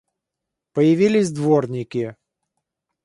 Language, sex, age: Russian, male, 50-59